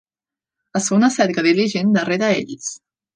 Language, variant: Catalan, Central